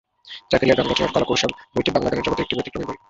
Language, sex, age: Bengali, male, 19-29